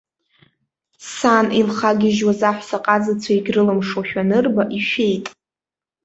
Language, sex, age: Abkhazian, female, 19-29